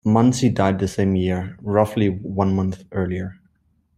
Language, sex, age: English, male, 19-29